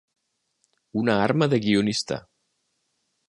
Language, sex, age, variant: Catalan, male, 60-69, Central